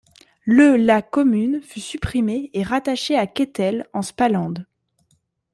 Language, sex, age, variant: French, female, 19-29, Français de métropole